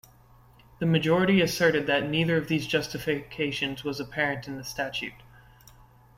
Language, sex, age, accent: English, male, 19-29, United States English